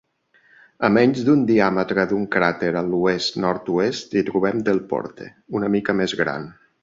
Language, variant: Catalan, Central